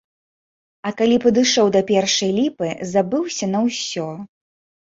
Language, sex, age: Belarusian, female, 19-29